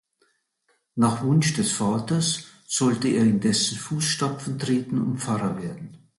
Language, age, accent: German, 70-79, Deutschland Deutsch